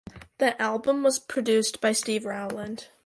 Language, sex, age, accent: English, female, under 19, United States English